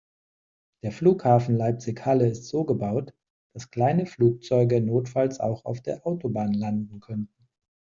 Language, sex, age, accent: German, male, 40-49, Deutschland Deutsch